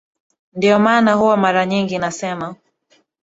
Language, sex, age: Swahili, female, 19-29